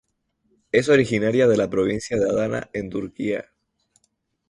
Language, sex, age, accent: Spanish, male, 19-29, España: Islas Canarias